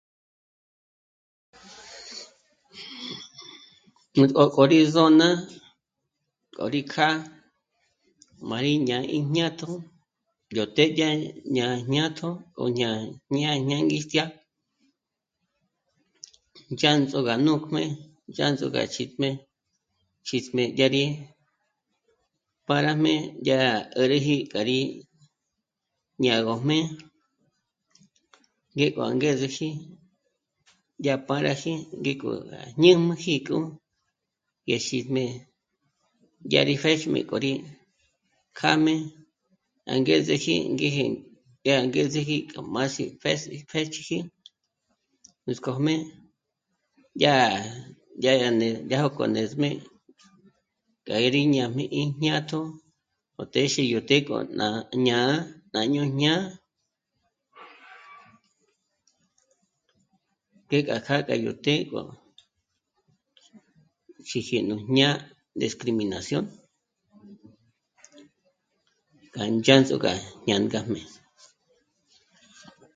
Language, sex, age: Michoacán Mazahua, female, 50-59